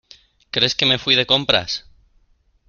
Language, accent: Spanish, España: Norte peninsular (Asturias, Castilla y León, Cantabria, País Vasco, Navarra, Aragón, La Rioja, Guadalajara, Cuenca)